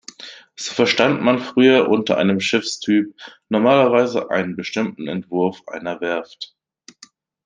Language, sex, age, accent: German, male, 19-29, Deutschland Deutsch